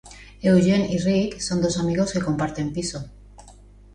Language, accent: Spanish, España: Centro-Sur peninsular (Madrid, Toledo, Castilla-La Mancha)